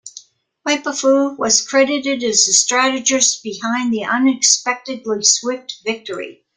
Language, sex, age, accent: English, female, 70-79, United States English